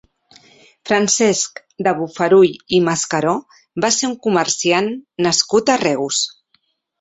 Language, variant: Catalan, Central